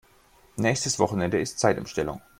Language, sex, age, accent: German, male, 19-29, Deutschland Deutsch